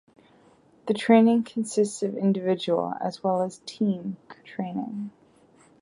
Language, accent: English, United States English